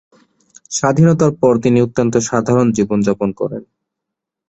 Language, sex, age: Bengali, male, 19-29